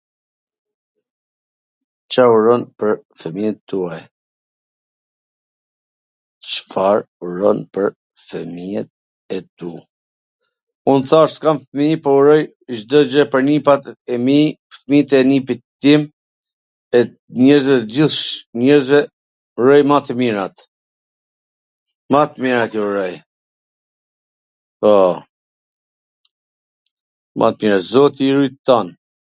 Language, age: Gheg Albanian, 50-59